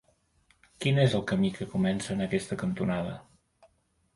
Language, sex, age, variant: Catalan, male, 50-59, Central